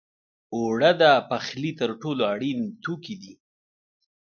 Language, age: Pashto, 30-39